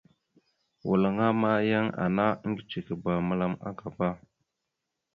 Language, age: Mada (Cameroon), 19-29